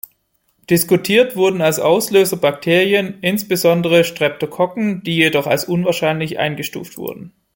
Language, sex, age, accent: German, male, 19-29, Deutschland Deutsch